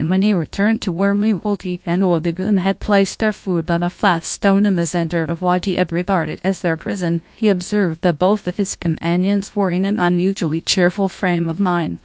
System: TTS, GlowTTS